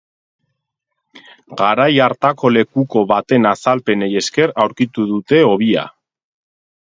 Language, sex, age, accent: Basque, male, 30-39, Erdialdekoa edo Nafarra (Gipuzkoa, Nafarroa)